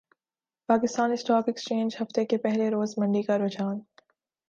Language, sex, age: Urdu, female, 19-29